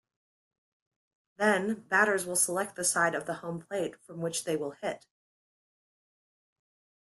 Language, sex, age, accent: English, female, 30-39, United States English